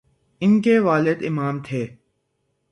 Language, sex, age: Urdu, male, 19-29